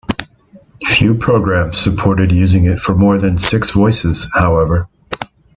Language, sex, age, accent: English, male, 40-49, United States English